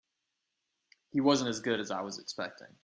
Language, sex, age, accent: English, male, 19-29, United States English